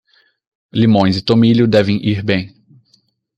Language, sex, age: Portuguese, male, 19-29